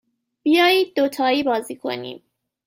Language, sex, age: Persian, female, 30-39